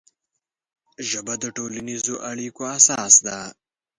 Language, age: Pashto, 19-29